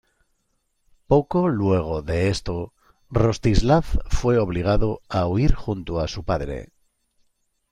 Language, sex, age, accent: Spanish, male, 50-59, España: Centro-Sur peninsular (Madrid, Toledo, Castilla-La Mancha)